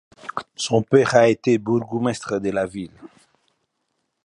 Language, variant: French, Français d'Afrique subsaharienne et des îles africaines